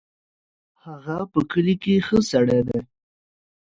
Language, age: Pashto, under 19